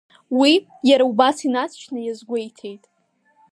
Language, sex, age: Abkhazian, female, under 19